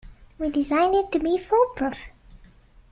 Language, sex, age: English, female, 19-29